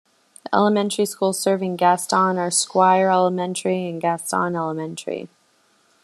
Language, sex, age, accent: English, female, 19-29, United States English